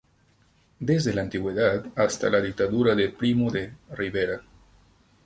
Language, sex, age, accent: Spanish, male, 30-39, Andino-Pacífico: Colombia, Perú, Ecuador, oeste de Bolivia y Venezuela andina